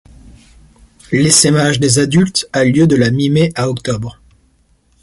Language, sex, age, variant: French, male, 30-39, Français de métropole